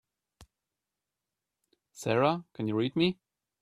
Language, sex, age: English, male, 30-39